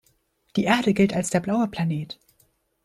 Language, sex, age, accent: German, female, under 19, Deutschland Deutsch